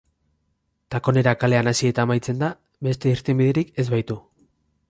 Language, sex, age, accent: Basque, male, 19-29, Erdialdekoa edo Nafarra (Gipuzkoa, Nafarroa)